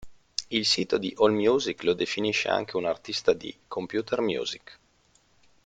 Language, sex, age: Italian, male, 30-39